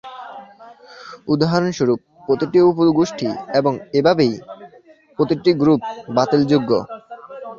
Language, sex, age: Bengali, male, under 19